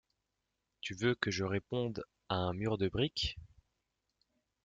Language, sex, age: French, male, under 19